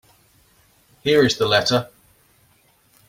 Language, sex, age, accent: English, male, 40-49, England English